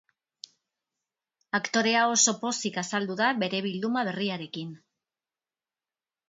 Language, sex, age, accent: Basque, female, 50-59, Mendebalekoa (Araba, Bizkaia, Gipuzkoako mendebaleko herri batzuk)